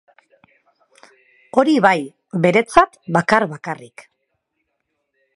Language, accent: Basque, Mendebalekoa (Araba, Bizkaia, Gipuzkoako mendebaleko herri batzuk)